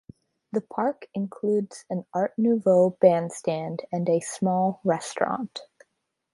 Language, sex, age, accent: English, female, under 19, United States English